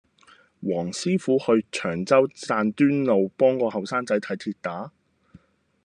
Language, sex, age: Cantonese, male, 19-29